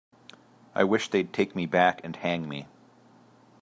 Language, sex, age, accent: English, male, 30-39, Canadian English